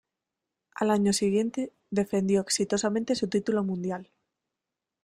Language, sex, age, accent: Spanish, female, 19-29, España: Centro-Sur peninsular (Madrid, Toledo, Castilla-La Mancha)